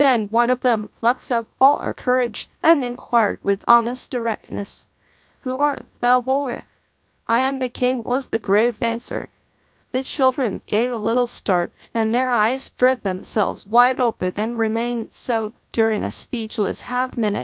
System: TTS, GlowTTS